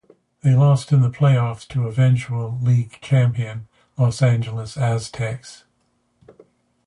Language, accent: English, United States English